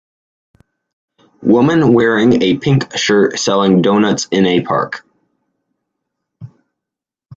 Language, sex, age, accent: English, male, 19-29, United States English